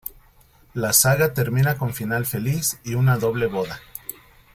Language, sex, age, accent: Spanish, male, 40-49, México